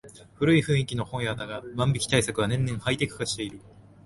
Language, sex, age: Japanese, male, 19-29